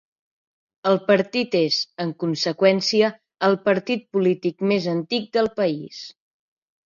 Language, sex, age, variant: Catalan, male, under 19, Central